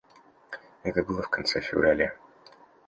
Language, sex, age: Russian, male, 19-29